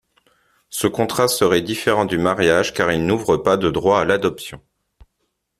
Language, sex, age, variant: French, male, 30-39, Français de métropole